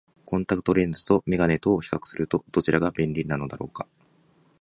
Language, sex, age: Japanese, male, 30-39